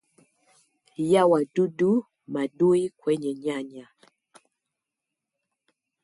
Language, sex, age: English, female, 40-49